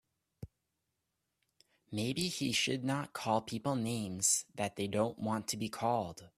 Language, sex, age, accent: English, male, 19-29, United States English